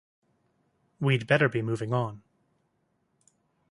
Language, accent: English, United States English